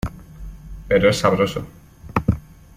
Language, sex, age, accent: Spanish, male, 19-29, España: Centro-Sur peninsular (Madrid, Toledo, Castilla-La Mancha)